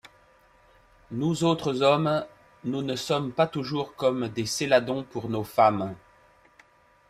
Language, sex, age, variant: French, male, 40-49, Français de métropole